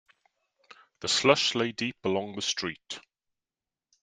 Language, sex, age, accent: English, male, 40-49, Welsh English